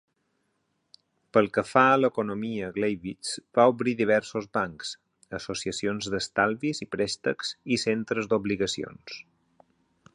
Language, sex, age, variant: Catalan, male, 40-49, Balear